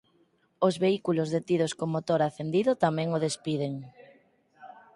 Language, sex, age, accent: Galician, female, 19-29, Normativo (estándar)